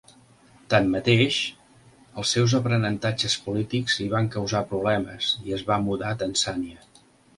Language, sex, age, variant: Catalan, male, 60-69, Central